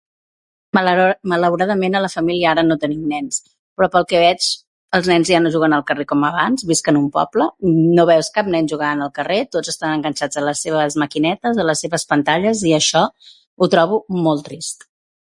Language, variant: Catalan, Central